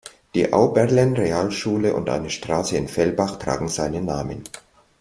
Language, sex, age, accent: German, male, 60-69, Deutschland Deutsch